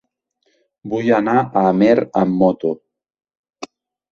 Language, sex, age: Catalan, male, 19-29